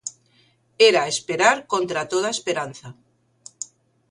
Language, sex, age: Galician, female, 50-59